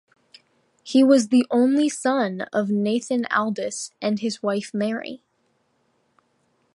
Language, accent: English, United States English